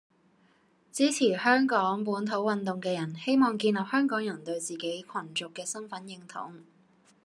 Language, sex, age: Cantonese, female, 19-29